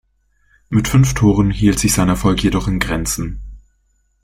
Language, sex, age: German, male, 19-29